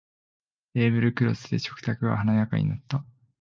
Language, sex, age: Japanese, male, 19-29